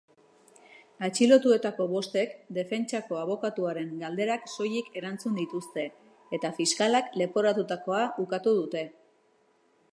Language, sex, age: Basque, female, 30-39